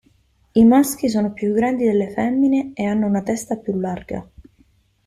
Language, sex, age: Italian, female, 19-29